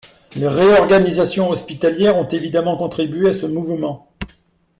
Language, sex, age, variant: French, male, 40-49, Français de métropole